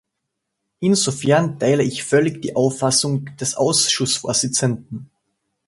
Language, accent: German, Österreichisches Deutsch